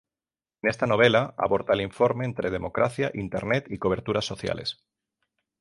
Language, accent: Spanish, España: Centro-Sur peninsular (Madrid, Toledo, Castilla-La Mancha); España: Sur peninsular (Andalucia, Extremadura, Murcia)